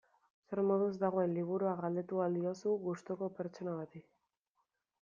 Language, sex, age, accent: Basque, female, 19-29, Mendebalekoa (Araba, Bizkaia, Gipuzkoako mendebaleko herri batzuk)